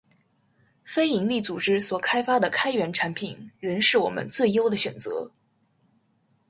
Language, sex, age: Chinese, female, 19-29